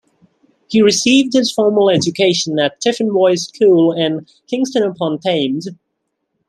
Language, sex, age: English, male, 19-29